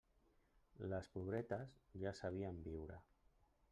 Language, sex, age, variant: Catalan, male, 50-59, Central